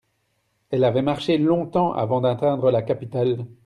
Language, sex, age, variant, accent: French, male, 30-39, Français d'Europe, Français de Belgique